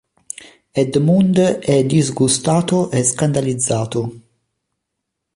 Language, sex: Italian, male